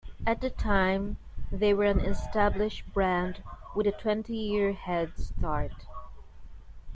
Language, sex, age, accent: English, female, 30-39, Filipino